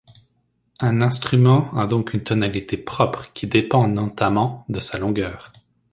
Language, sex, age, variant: French, male, 19-29, Français de métropole